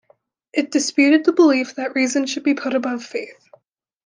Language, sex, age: English, female, under 19